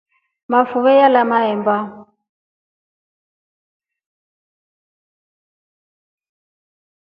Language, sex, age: Rombo, female, 40-49